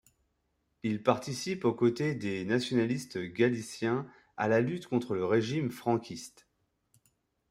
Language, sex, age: French, male, 30-39